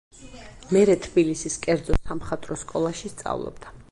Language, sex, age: Georgian, female, 40-49